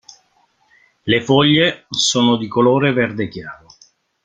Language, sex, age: Italian, male, 50-59